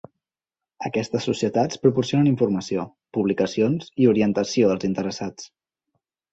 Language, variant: Catalan, Central